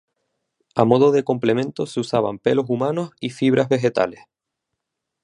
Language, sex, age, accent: Spanish, male, 19-29, España: Islas Canarias